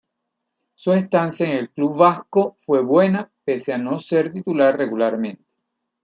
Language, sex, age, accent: Spanish, male, 50-59, Caribe: Cuba, Venezuela, Puerto Rico, República Dominicana, Panamá, Colombia caribeña, México caribeño, Costa del golfo de México